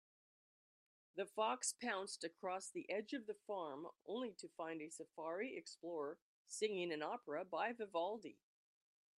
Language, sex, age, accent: English, female, 60-69, United States English